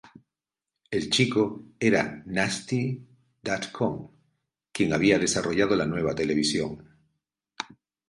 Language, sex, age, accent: Spanish, male, 50-59, Caribe: Cuba, Venezuela, Puerto Rico, República Dominicana, Panamá, Colombia caribeña, México caribeño, Costa del golfo de México